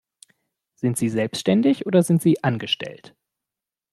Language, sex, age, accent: German, male, 19-29, Deutschland Deutsch